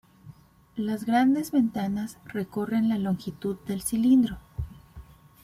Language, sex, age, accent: Spanish, female, 30-39, México